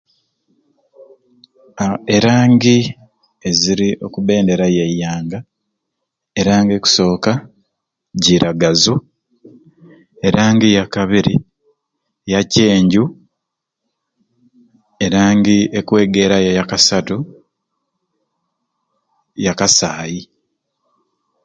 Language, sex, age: Ruuli, male, 40-49